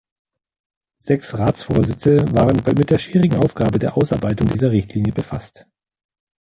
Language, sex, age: German, male, 40-49